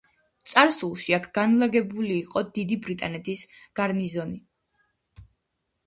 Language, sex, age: Georgian, female, under 19